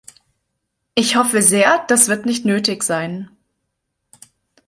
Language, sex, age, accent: German, female, 19-29, Deutschland Deutsch